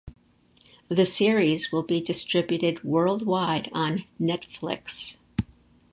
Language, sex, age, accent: English, female, 60-69, United States English